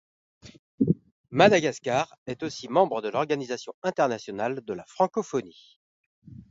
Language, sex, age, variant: French, male, 40-49, Français de métropole